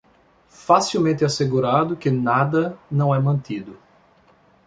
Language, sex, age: Portuguese, male, 40-49